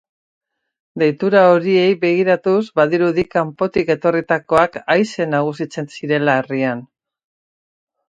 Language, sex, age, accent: Basque, female, 40-49, Mendebalekoa (Araba, Bizkaia, Gipuzkoako mendebaleko herri batzuk)